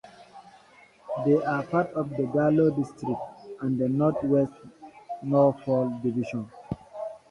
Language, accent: English, England English